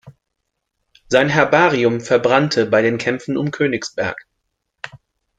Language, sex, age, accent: German, male, 30-39, Deutschland Deutsch